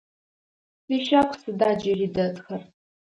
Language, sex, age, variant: Adyghe, female, 19-29, Адыгабзэ (Кирил, пстэумэ зэдыряе)